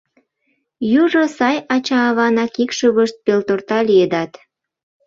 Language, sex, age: Mari, female, 19-29